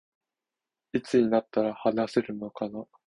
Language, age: Japanese, 19-29